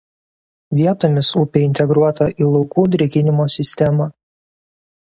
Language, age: Lithuanian, 19-29